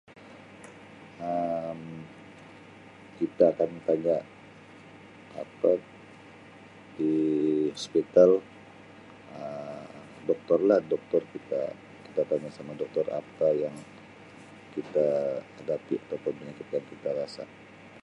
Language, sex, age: Sabah Malay, male, 40-49